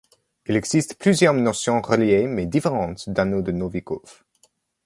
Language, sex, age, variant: French, male, 19-29, Français de métropole